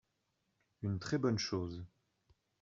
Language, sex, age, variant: French, male, 40-49, Français de métropole